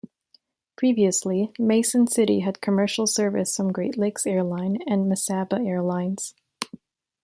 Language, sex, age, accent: English, female, 19-29, Canadian English